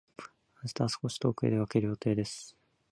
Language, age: Japanese, 19-29